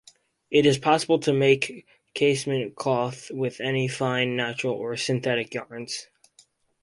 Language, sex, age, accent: English, male, under 19, United States English